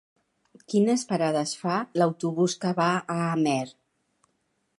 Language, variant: Catalan, Central